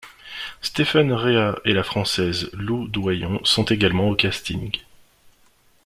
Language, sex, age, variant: French, male, 19-29, Français de métropole